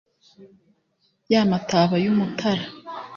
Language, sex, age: Kinyarwanda, female, 19-29